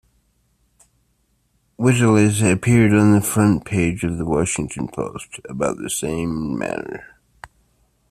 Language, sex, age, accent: English, male, 40-49, England English